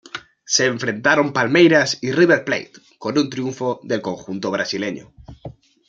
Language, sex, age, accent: Spanish, male, 19-29, España: Norte peninsular (Asturias, Castilla y León, Cantabria, País Vasco, Navarra, Aragón, La Rioja, Guadalajara, Cuenca)